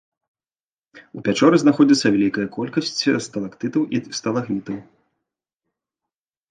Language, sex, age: Belarusian, male, 30-39